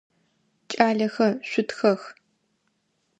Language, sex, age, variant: Adyghe, female, 19-29, Адыгабзэ (Кирил, пстэумэ зэдыряе)